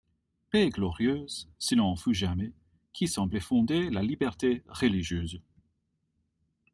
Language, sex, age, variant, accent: French, male, 30-39, Français d'Amérique du Nord, Français du Canada